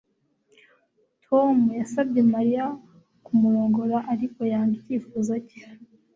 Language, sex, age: Kinyarwanda, female, 19-29